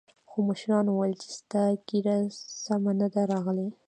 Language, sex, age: Pashto, female, 19-29